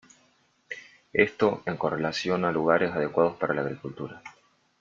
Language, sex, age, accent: Spanish, male, 19-29, Rioplatense: Argentina, Uruguay, este de Bolivia, Paraguay